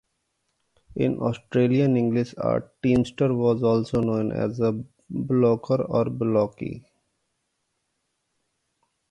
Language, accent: English, India and South Asia (India, Pakistan, Sri Lanka)